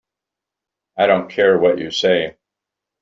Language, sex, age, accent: English, male, 70-79, United States English